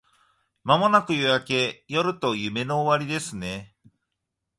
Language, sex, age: Japanese, male, 40-49